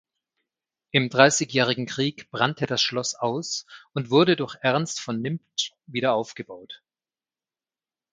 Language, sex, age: German, male, 40-49